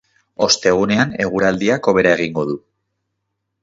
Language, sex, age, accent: Basque, male, 30-39, Mendebalekoa (Araba, Bizkaia, Gipuzkoako mendebaleko herri batzuk)